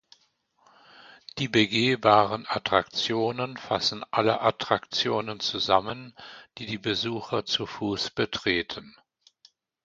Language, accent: German, Deutschland Deutsch